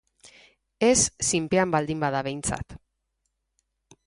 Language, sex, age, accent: Basque, female, 40-49, Mendebalekoa (Araba, Bizkaia, Gipuzkoako mendebaleko herri batzuk)